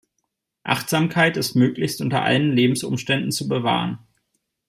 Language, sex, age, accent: German, male, 30-39, Deutschland Deutsch